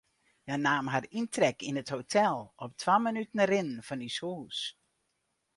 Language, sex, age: Western Frisian, female, 60-69